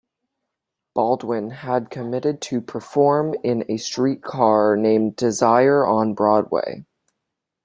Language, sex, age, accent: English, male, under 19, United States English